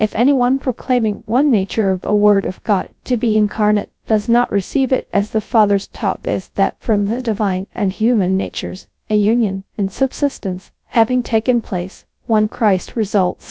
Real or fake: fake